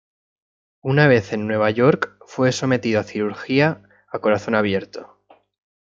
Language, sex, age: Spanish, male, 19-29